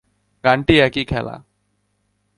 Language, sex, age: Bengali, male, 19-29